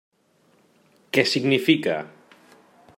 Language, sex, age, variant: Catalan, male, 40-49, Central